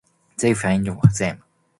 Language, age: English, 19-29